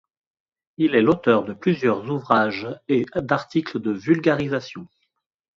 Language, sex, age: French, male, 50-59